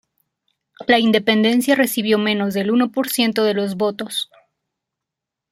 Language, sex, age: Spanish, female, 19-29